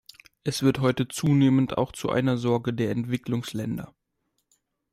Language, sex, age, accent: German, male, 19-29, Deutschland Deutsch